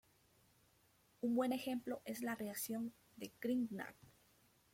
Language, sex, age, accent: Spanish, female, 19-29, Andino-Pacífico: Colombia, Perú, Ecuador, oeste de Bolivia y Venezuela andina